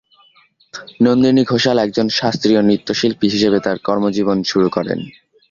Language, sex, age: Bengali, male, under 19